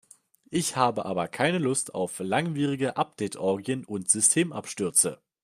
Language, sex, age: German, male, 19-29